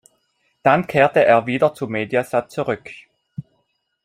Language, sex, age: German, male, 30-39